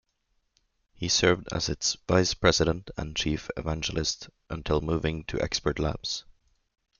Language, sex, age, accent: English, male, 19-29, United States English